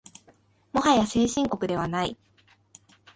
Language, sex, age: Japanese, female, 19-29